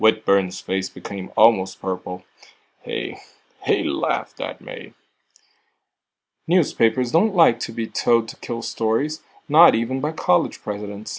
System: none